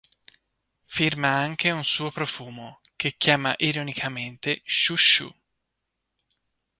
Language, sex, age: Italian, male, 19-29